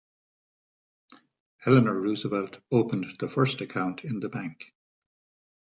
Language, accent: English, Irish English